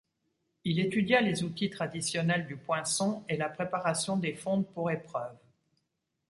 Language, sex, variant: French, female, Français de métropole